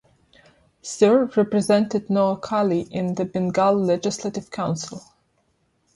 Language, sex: English, female